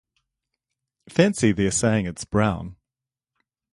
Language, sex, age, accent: English, male, 40-49, New Zealand English